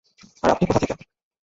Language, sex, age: Bengali, male, 19-29